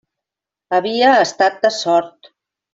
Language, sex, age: Catalan, female, 50-59